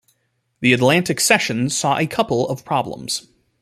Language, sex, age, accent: English, male, 19-29, United States English